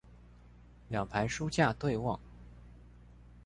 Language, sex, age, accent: Chinese, male, 19-29, 出生地：彰化縣